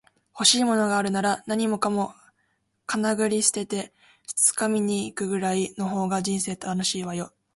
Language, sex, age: Japanese, female, 19-29